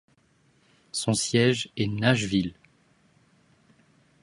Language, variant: French, Français de métropole